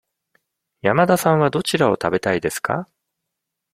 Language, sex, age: Japanese, male, 50-59